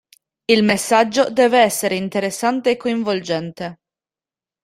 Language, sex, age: Italian, female, 19-29